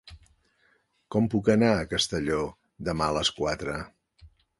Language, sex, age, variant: Catalan, male, 60-69, Central